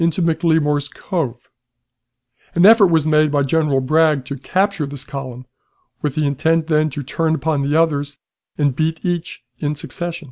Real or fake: real